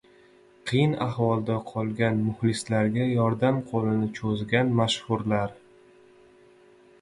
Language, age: Uzbek, 19-29